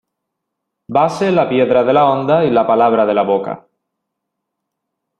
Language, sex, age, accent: Spanish, male, 30-39, Caribe: Cuba, Venezuela, Puerto Rico, República Dominicana, Panamá, Colombia caribeña, México caribeño, Costa del golfo de México